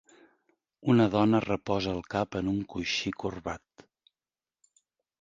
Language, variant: Catalan, Central